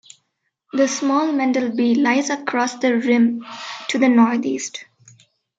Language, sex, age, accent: English, female, under 19, India and South Asia (India, Pakistan, Sri Lanka)